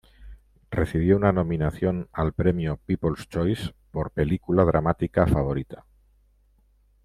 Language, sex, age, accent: Spanish, male, 50-59, España: Norte peninsular (Asturias, Castilla y León, Cantabria, País Vasco, Navarra, Aragón, La Rioja, Guadalajara, Cuenca)